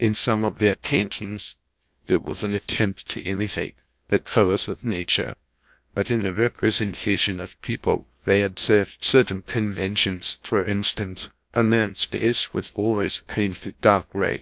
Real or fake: fake